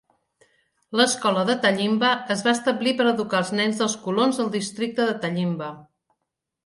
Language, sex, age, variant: Catalan, female, 50-59, Central